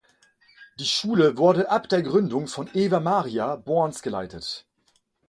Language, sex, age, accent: German, male, 19-29, Deutschland Deutsch; Französisch Deutsch